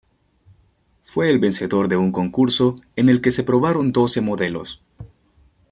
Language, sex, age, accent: Spanish, male, 19-29, México